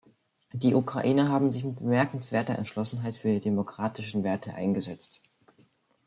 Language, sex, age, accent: German, male, under 19, Deutschland Deutsch